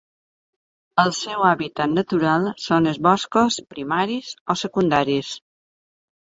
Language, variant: Catalan, Balear